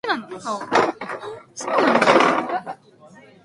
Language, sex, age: English, female, 19-29